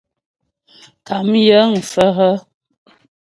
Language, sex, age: Ghomala, female, 30-39